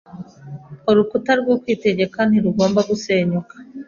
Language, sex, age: Kinyarwanda, female, 40-49